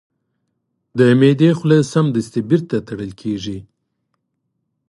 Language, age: Pashto, 30-39